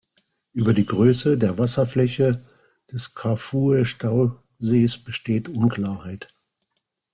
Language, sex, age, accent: German, male, 60-69, Deutschland Deutsch